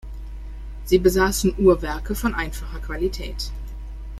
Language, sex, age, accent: German, female, 30-39, Deutschland Deutsch